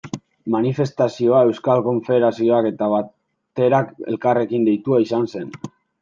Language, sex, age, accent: Basque, male, 19-29, Mendebalekoa (Araba, Bizkaia, Gipuzkoako mendebaleko herri batzuk)